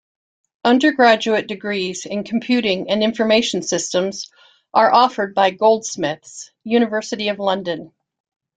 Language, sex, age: English, female, 60-69